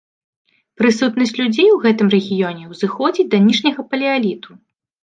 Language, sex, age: Belarusian, female, 30-39